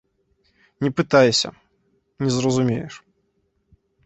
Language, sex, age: Belarusian, male, 19-29